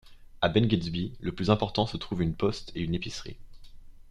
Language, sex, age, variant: French, male, 19-29, Français de métropole